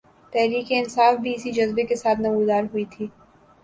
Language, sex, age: Urdu, female, 19-29